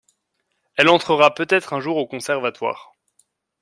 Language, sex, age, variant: French, male, 19-29, Français de métropole